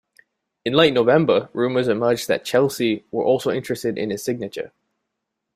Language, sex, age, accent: English, male, 19-29, United States English